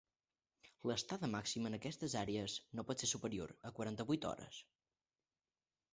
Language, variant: Catalan, Central